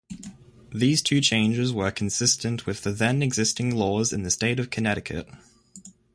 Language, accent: English, Australian English